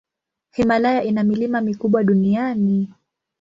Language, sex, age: Swahili, female, 19-29